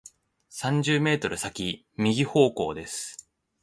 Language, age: Japanese, 19-29